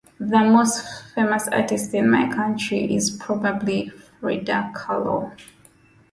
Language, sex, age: English, female, 19-29